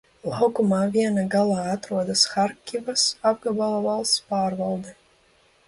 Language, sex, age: Latvian, female, 19-29